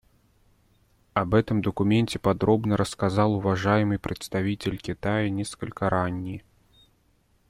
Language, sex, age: Russian, male, 30-39